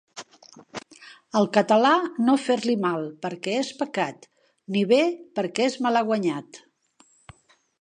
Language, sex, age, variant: Catalan, female, 70-79, Central